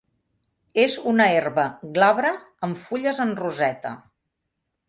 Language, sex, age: Catalan, female, 60-69